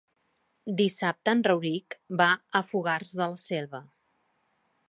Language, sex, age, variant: Catalan, female, 40-49, Central